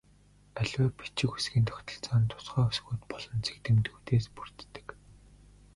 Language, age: Mongolian, 19-29